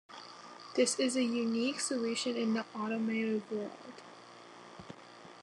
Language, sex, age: English, female, 19-29